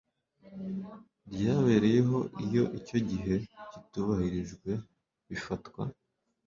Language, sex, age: Kinyarwanda, male, 19-29